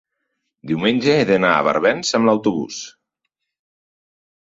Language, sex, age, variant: Catalan, male, 40-49, Central